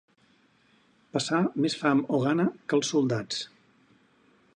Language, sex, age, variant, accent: Catalan, male, 40-49, Central, central